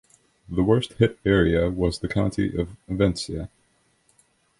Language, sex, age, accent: English, male, 19-29, United States English